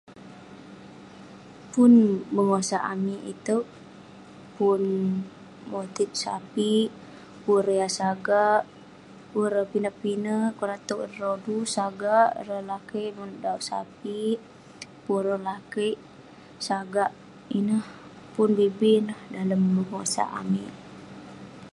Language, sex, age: Western Penan, female, under 19